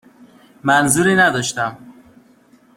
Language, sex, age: Persian, male, 19-29